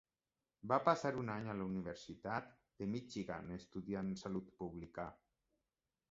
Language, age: Catalan, 40-49